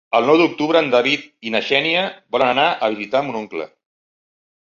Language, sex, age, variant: Catalan, male, 40-49, Central